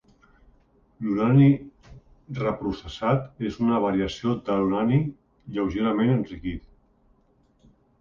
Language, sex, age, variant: Catalan, male, 50-59, Central